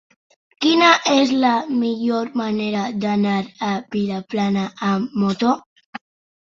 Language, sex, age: Catalan, male, 60-69